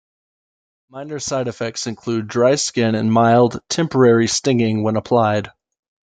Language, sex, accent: English, male, United States English